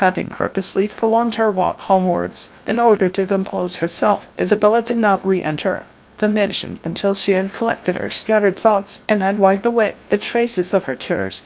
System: TTS, GlowTTS